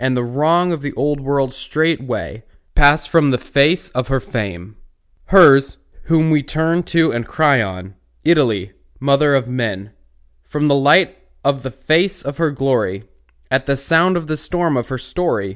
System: none